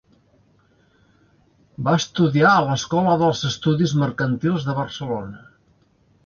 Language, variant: Catalan, Central